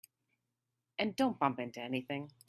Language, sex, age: English, female, 40-49